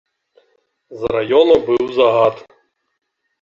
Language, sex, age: Belarusian, male, 30-39